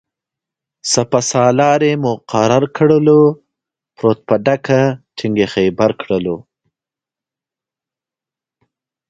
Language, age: Pashto, 19-29